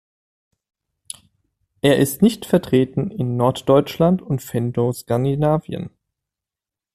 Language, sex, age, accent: German, male, 30-39, Deutschland Deutsch